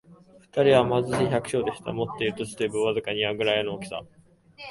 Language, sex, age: Japanese, male, 19-29